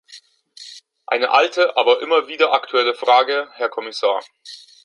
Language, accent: German, Deutschland Deutsch